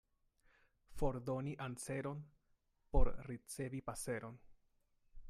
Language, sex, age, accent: Esperanto, male, 19-29, Internacia